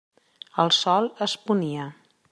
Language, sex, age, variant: Catalan, female, 40-49, Central